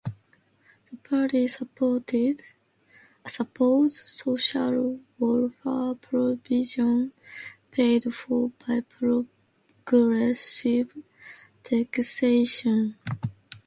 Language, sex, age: English, female, 19-29